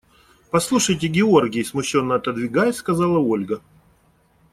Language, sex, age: Russian, male, 40-49